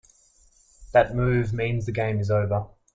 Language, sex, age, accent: English, male, 19-29, Australian English